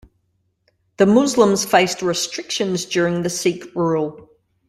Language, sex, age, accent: English, female, 40-49, Australian English